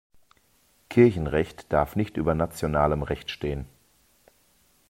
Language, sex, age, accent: German, male, 40-49, Deutschland Deutsch